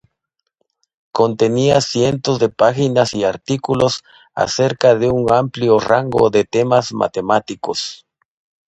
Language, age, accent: Spanish, 50-59, América central